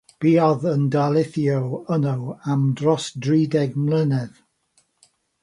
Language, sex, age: Welsh, male, 60-69